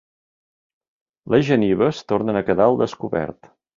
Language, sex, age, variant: Catalan, male, 50-59, Central